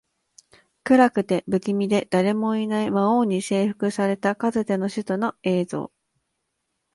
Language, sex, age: Japanese, female, 19-29